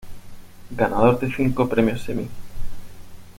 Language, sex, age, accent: Spanish, male, 40-49, España: Sur peninsular (Andalucia, Extremadura, Murcia)